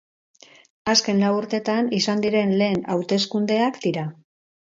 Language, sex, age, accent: Basque, female, 50-59, Mendebalekoa (Araba, Bizkaia, Gipuzkoako mendebaleko herri batzuk)